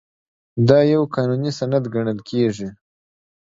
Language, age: Pashto, under 19